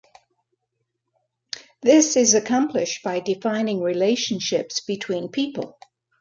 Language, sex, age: English, female, 70-79